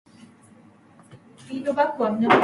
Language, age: English, 30-39